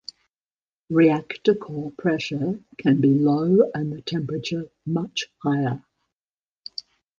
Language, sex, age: English, female, 70-79